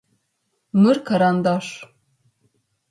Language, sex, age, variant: Adyghe, female, 30-39, Адыгабзэ (Кирил, пстэумэ зэдыряе)